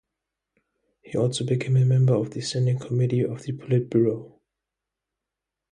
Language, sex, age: English, male, 19-29